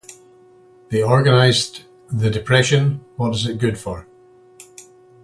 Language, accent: English, Scottish English